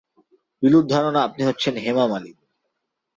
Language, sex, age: Bengali, male, 19-29